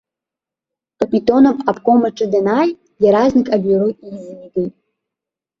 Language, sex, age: Abkhazian, female, under 19